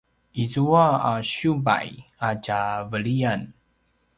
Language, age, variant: Paiwan, 30-39, pinayuanan a kinaikacedasan (東排灣語)